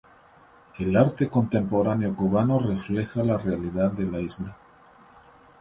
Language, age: Spanish, 50-59